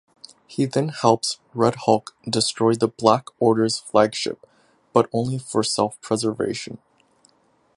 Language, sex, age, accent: English, male, 19-29, Canadian English